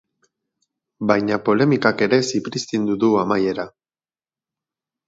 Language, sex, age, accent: Basque, male, 30-39, Batua